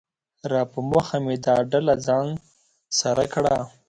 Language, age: Pashto, 19-29